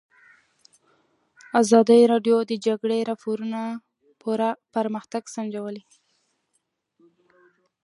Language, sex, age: Pashto, female, 19-29